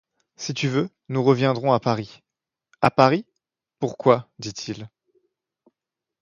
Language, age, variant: French, 19-29, Français de métropole